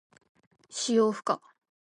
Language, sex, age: Japanese, female, 19-29